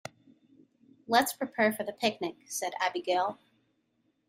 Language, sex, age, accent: English, female, 30-39, United States English